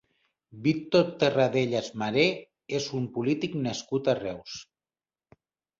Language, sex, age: Catalan, male, 40-49